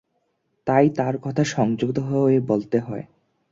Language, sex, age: Bengali, male, under 19